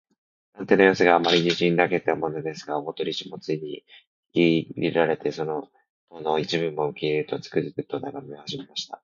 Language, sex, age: Japanese, male, 19-29